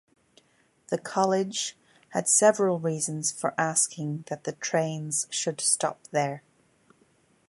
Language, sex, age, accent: English, female, 50-59, Irish English